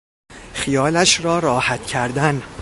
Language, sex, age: Persian, male, 30-39